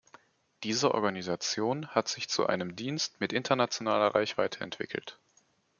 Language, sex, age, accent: German, male, 19-29, Deutschland Deutsch